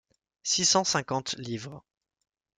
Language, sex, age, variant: French, male, 19-29, Français de métropole